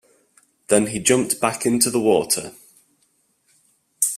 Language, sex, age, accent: English, male, 19-29, England English